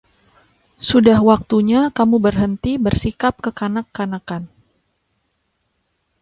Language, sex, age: Indonesian, female, 30-39